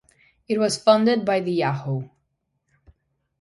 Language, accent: English, United States English